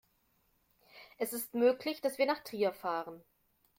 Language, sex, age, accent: German, female, 50-59, Deutschland Deutsch